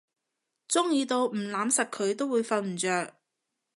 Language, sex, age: Cantonese, female, 30-39